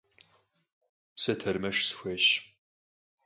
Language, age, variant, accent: Kabardian, 19-29, Адыгэбзэ (Къэбэрдей, Кирил, псоми зэдай), Джылэхъстэней (Gilahsteney)